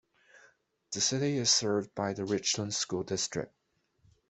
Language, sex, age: English, male, 19-29